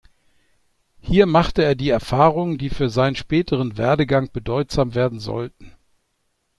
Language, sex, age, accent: German, male, 60-69, Deutschland Deutsch